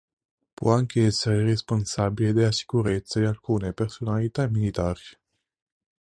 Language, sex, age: Italian, male, 19-29